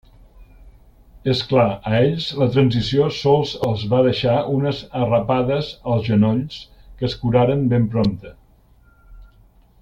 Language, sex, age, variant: Catalan, male, 60-69, Central